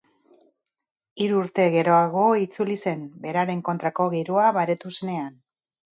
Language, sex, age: Basque, female, 50-59